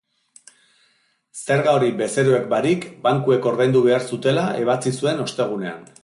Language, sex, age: Basque, male, 40-49